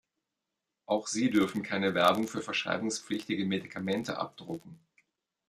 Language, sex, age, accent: German, male, 40-49, Deutschland Deutsch